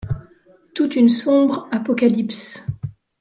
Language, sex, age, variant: French, female, 40-49, Français de métropole